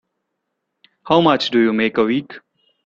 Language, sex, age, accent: English, male, 19-29, India and South Asia (India, Pakistan, Sri Lanka)